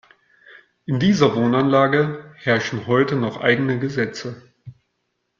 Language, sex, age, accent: German, male, 40-49, Deutschland Deutsch